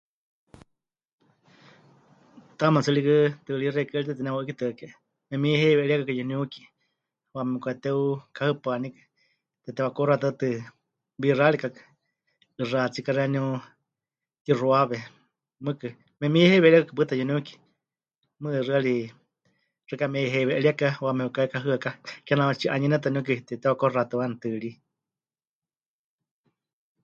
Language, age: Huichol, 50-59